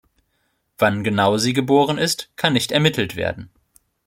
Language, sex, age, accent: German, male, 19-29, Deutschland Deutsch